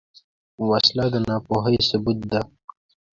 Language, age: Pashto, 19-29